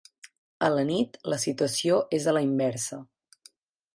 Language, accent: Catalan, gironí